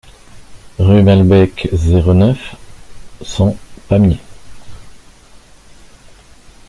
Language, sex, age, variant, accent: French, male, 50-59, Français d'Europe, Français de Belgique